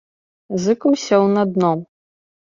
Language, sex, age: Belarusian, female, 19-29